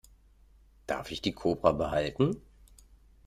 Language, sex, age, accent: German, male, 30-39, Deutschland Deutsch